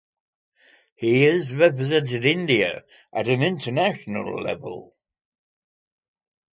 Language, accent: English, England English